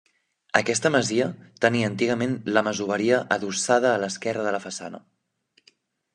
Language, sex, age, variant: Catalan, male, 19-29, Central